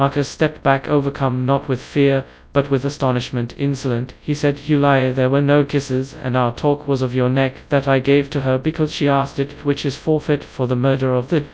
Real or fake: fake